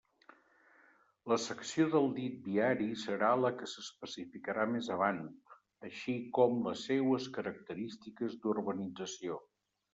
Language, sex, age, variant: Catalan, male, 60-69, Septentrional